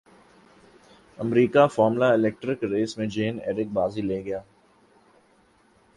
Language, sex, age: Urdu, male, 19-29